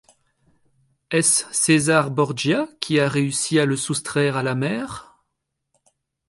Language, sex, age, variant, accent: French, male, 30-39, Français d'Europe, Français de Belgique